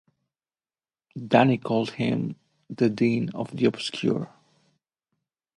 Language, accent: English, Eastern European